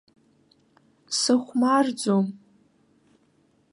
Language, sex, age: Abkhazian, female, under 19